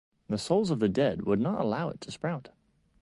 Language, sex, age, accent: English, male, 19-29, United States English